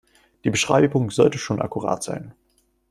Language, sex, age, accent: German, male, 19-29, Deutschland Deutsch